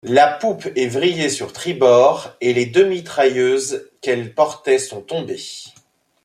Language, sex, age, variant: French, male, 30-39, Français de métropole